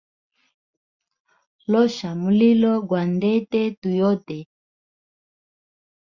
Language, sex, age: Hemba, female, 30-39